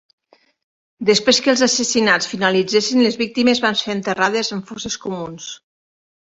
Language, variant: Catalan, Nord-Occidental